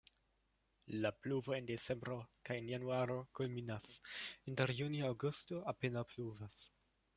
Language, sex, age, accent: Esperanto, male, 19-29, Internacia